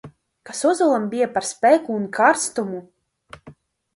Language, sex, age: Latvian, female, 19-29